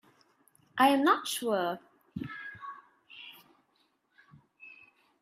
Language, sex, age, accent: English, female, 19-29, Malaysian English